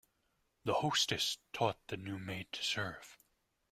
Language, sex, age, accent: English, male, 19-29, United States English